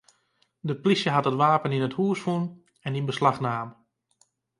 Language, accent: Western Frisian, Wâldfrysk